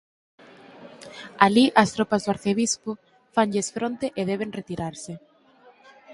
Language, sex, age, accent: Galician, female, under 19, Normativo (estándar)